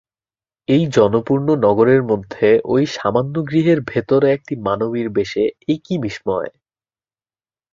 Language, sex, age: Bengali, male, under 19